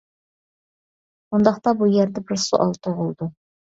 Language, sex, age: Uyghur, female, 30-39